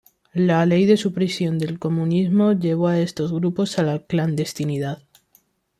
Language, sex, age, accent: Spanish, male, under 19, España: Centro-Sur peninsular (Madrid, Toledo, Castilla-La Mancha)